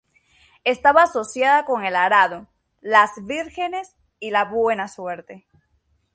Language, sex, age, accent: Spanish, female, 19-29, América central; Caribe: Cuba, Venezuela, Puerto Rico, República Dominicana, Panamá, Colombia caribeña, México caribeño, Costa del golfo de México